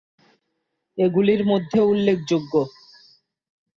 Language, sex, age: Bengali, male, 19-29